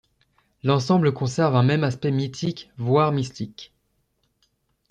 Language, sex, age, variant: French, male, under 19, Français de métropole